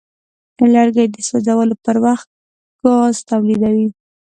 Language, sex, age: Pashto, female, under 19